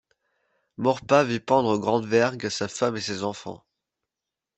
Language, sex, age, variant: French, male, 19-29, Français de métropole